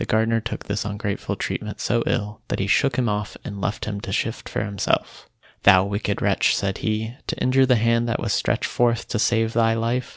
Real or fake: real